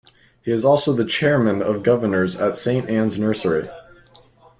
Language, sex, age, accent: English, male, 19-29, United States English